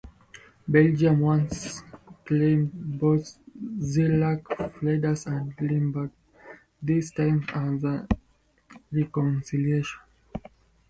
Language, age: English, 19-29